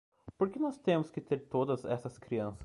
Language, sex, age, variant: Portuguese, male, 19-29, Portuguese (Brasil)